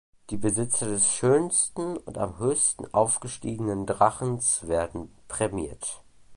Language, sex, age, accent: German, male, under 19, Deutschland Deutsch